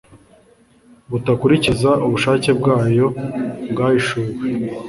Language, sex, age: Kinyarwanda, male, 19-29